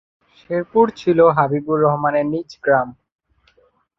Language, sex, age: Bengali, male, 19-29